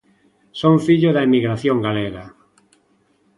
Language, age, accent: Galician, 40-49, Normativo (estándar)